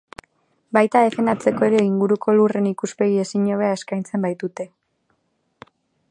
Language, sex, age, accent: Basque, female, 19-29, Mendebalekoa (Araba, Bizkaia, Gipuzkoako mendebaleko herri batzuk)